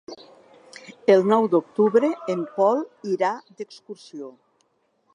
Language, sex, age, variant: Catalan, female, 60-69, Central